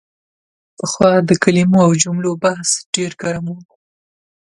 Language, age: Pashto, 19-29